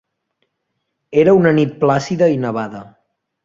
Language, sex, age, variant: Catalan, male, 19-29, Central